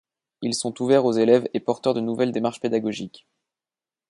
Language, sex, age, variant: French, male, 30-39, Français de métropole